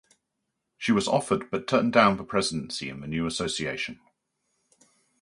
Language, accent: English, England English